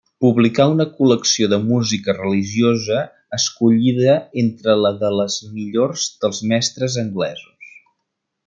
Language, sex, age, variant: Catalan, male, 30-39, Central